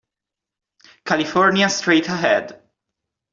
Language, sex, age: Italian, male, 19-29